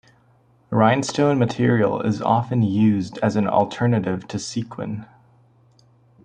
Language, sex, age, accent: English, male, 19-29, United States English